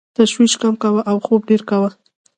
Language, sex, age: Pashto, female, 19-29